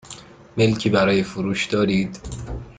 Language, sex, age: Persian, male, 19-29